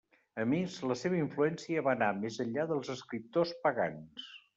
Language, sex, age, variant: Catalan, male, 60-69, Septentrional